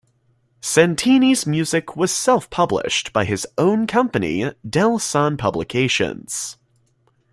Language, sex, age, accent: English, male, under 19, United States English